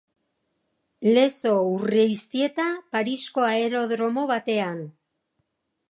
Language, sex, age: Basque, female, 60-69